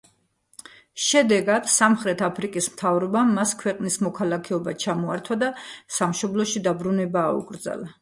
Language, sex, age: Georgian, female, 40-49